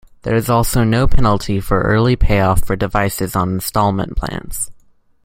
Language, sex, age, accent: English, male, under 19, United States English